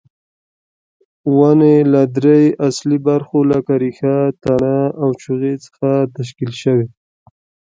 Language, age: Pashto, 19-29